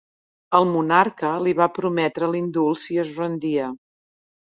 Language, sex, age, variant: Catalan, female, 60-69, Central